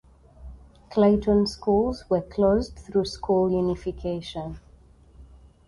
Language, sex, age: English, female, 19-29